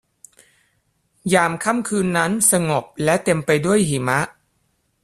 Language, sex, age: Thai, male, under 19